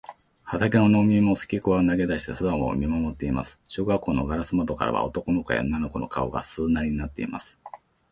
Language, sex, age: Japanese, male, 40-49